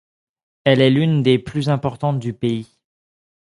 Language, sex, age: French, male, 30-39